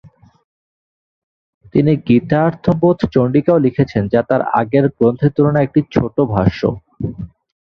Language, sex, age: Bengali, male, 19-29